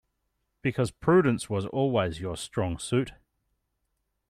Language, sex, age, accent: English, male, 30-39, Australian English